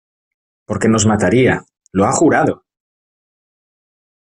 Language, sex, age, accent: Spanish, male, 30-39, España: Norte peninsular (Asturias, Castilla y León, Cantabria, País Vasco, Navarra, Aragón, La Rioja, Guadalajara, Cuenca)